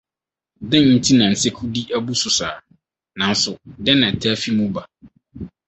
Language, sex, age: Akan, male, 30-39